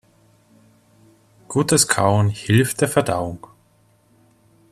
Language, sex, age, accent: German, male, 19-29, Österreichisches Deutsch